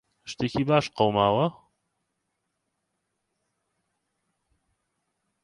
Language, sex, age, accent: Central Kurdish, male, 19-29, سۆرانی